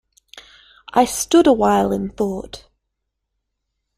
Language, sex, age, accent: English, female, 19-29, Australian English